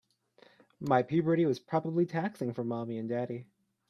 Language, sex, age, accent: English, male, 19-29, United States English